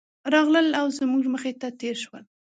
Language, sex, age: Pashto, female, 19-29